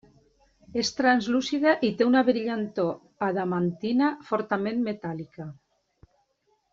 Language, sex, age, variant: Catalan, female, 50-59, Nord-Occidental